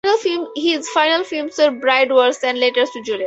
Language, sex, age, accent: English, female, 19-29, United States English